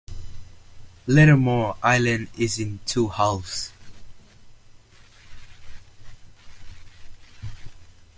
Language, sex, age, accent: English, male, 19-29, Malaysian English